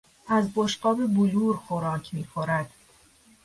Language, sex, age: Persian, female, 30-39